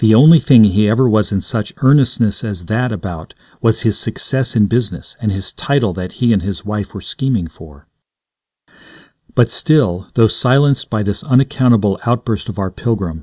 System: none